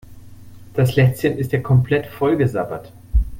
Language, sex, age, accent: German, male, 40-49, Deutschland Deutsch